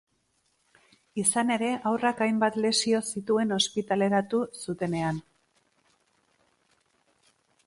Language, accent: Basque, Mendebalekoa (Araba, Bizkaia, Gipuzkoako mendebaleko herri batzuk)